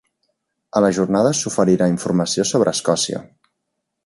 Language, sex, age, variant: Catalan, male, 19-29, Central